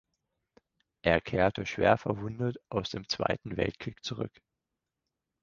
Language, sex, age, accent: German, male, 30-39, Deutschland Deutsch